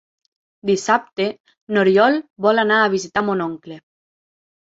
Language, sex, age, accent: Catalan, female, 19-29, Lleidatà